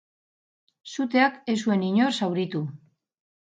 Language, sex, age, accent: Basque, female, 50-59, Mendebalekoa (Araba, Bizkaia, Gipuzkoako mendebaleko herri batzuk)